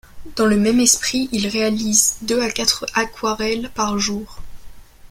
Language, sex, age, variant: French, female, under 19, Français de métropole